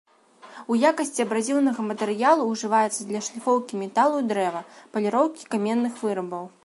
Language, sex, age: Belarusian, female, 19-29